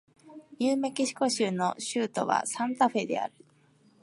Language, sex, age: Japanese, female, 19-29